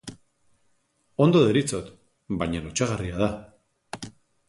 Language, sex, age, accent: Basque, male, 30-39, Erdialdekoa edo Nafarra (Gipuzkoa, Nafarroa)